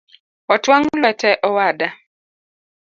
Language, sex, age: Luo (Kenya and Tanzania), female, 30-39